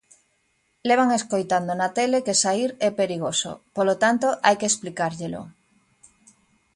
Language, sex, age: Galician, male, 50-59